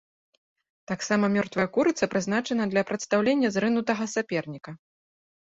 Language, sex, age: Belarusian, female, 30-39